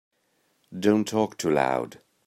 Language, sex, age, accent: English, male, 30-39, England English